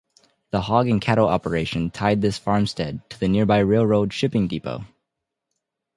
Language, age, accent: English, 19-29, United States English